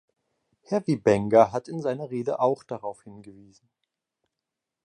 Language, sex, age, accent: German, male, 19-29, Deutschland Deutsch